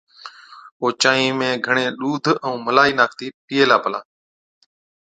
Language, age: Od, 50-59